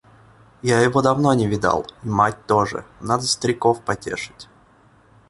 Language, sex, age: Russian, male, 19-29